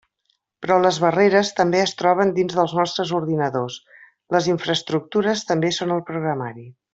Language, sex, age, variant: Catalan, female, 50-59, Central